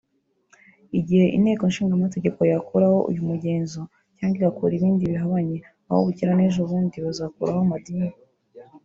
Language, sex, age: Kinyarwanda, female, 19-29